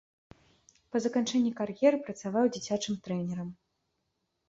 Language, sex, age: Belarusian, female, 19-29